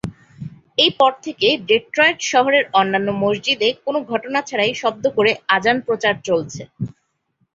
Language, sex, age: Bengali, female, 19-29